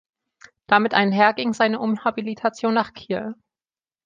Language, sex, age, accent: German, female, 19-29, Deutschland Deutsch